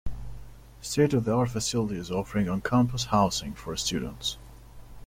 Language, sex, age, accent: English, male, 30-39, England English